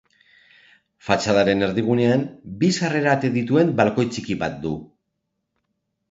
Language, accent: Basque, Erdialdekoa edo Nafarra (Gipuzkoa, Nafarroa)